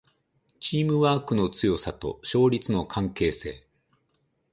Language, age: Japanese, 50-59